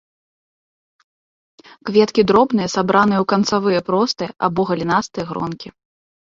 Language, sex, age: Belarusian, female, 30-39